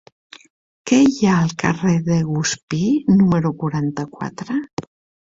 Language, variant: Catalan, Septentrional